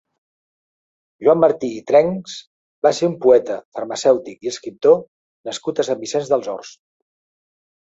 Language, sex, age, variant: Catalan, male, 60-69, Central